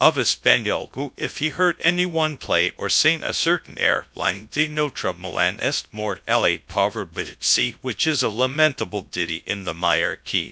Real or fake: fake